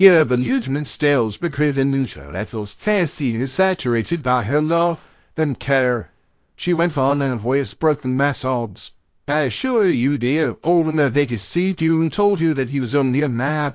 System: TTS, VITS